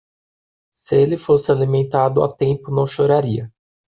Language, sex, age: Portuguese, female, 30-39